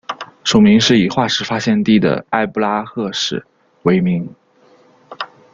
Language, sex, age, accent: Chinese, male, 19-29, 出生地：江西省